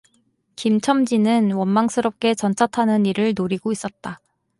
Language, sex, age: Korean, female, 19-29